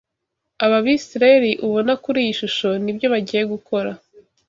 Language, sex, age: Kinyarwanda, female, 19-29